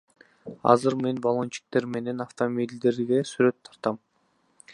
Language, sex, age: Kyrgyz, female, 19-29